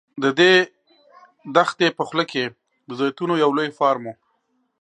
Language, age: Pashto, 40-49